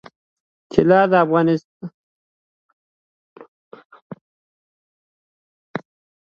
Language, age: Pashto, under 19